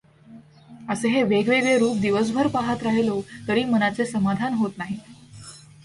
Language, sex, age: Marathi, female, under 19